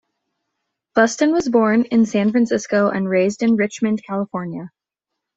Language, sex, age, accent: English, female, 19-29, United States English